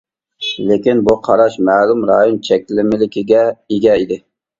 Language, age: Uyghur, 30-39